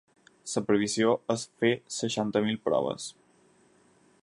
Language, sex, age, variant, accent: Catalan, male, 19-29, Balear, mallorquí